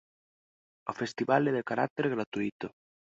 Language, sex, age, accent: Galician, male, 19-29, Normativo (estándar)